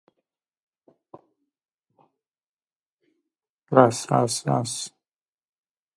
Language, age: Russian, 30-39